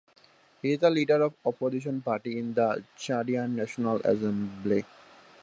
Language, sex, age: English, male, 19-29